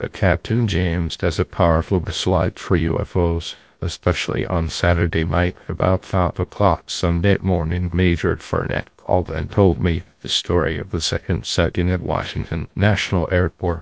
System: TTS, GlowTTS